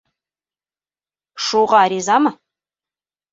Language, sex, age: Bashkir, female, 40-49